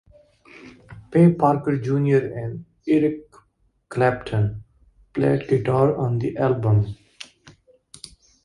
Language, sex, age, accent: English, male, 19-29, United States English